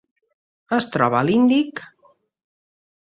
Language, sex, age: Catalan, female, 50-59